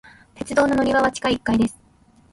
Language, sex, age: Japanese, female, 19-29